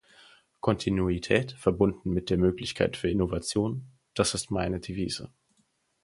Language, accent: German, Deutschland Deutsch